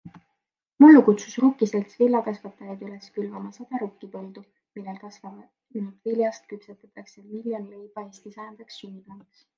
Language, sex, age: Estonian, female, 19-29